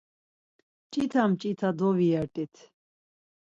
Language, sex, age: Laz, female, 40-49